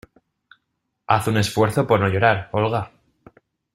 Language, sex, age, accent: Spanish, male, 19-29, España: Centro-Sur peninsular (Madrid, Toledo, Castilla-La Mancha)